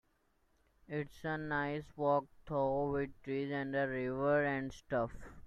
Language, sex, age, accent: English, male, under 19, United States English